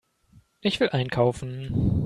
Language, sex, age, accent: German, male, 19-29, Deutschland Deutsch